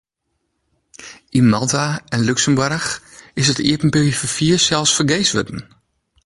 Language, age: Western Frisian, 40-49